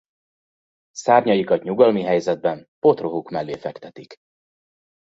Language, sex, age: Hungarian, male, 30-39